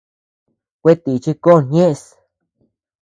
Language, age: Tepeuxila Cuicatec, under 19